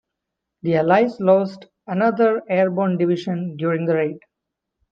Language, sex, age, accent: English, male, 30-39, India and South Asia (India, Pakistan, Sri Lanka)